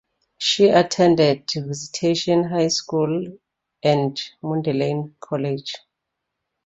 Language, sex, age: English, female, 40-49